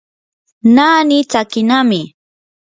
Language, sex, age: Yanahuanca Pasco Quechua, female, 19-29